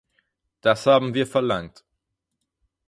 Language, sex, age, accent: German, male, 19-29, Deutschland Deutsch